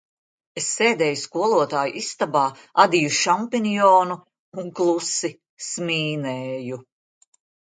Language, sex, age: Latvian, female, 60-69